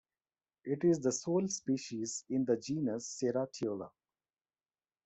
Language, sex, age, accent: English, male, 40-49, India and South Asia (India, Pakistan, Sri Lanka)